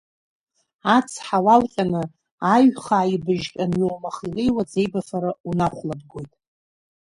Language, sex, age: Abkhazian, female, 40-49